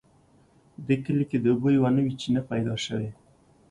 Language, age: Pashto, 30-39